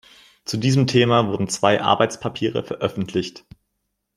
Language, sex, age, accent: German, male, 19-29, Deutschland Deutsch